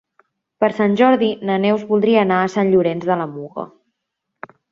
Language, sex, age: Catalan, female, 19-29